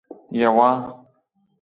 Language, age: Pashto, 19-29